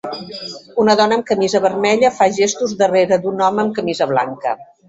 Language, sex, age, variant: Catalan, female, 50-59, Central